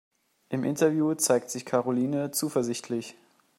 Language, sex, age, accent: German, male, 30-39, Deutschland Deutsch